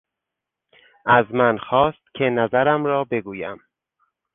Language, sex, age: Persian, male, 30-39